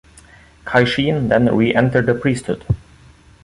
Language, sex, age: English, male, 30-39